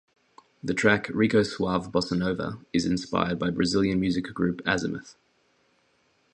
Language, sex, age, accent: English, male, 19-29, Australian English